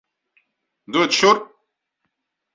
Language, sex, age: Latvian, male, 30-39